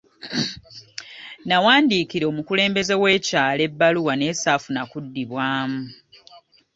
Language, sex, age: Ganda, female, 30-39